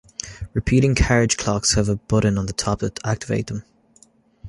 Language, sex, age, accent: English, male, 19-29, Irish English